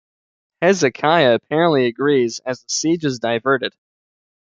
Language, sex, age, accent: English, male, under 19, Canadian English